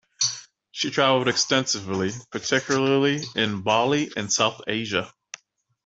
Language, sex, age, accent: English, male, 30-39, United States English